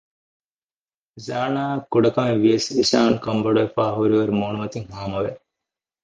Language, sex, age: Divehi, male, 30-39